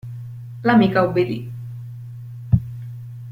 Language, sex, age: Italian, female, 19-29